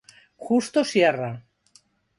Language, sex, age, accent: Galician, female, 50-59, Neofalante